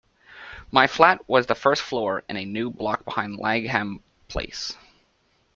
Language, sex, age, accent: English, male, 19-29, United States English